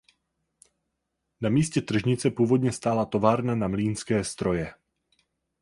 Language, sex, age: Czech, male, 19-29